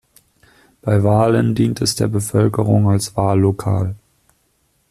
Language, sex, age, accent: German, male, 19-29, Deutschland Deutsch